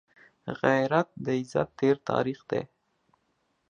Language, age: Pashto, 30-39